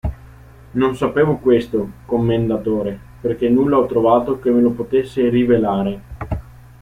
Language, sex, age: Italian, male, 19-29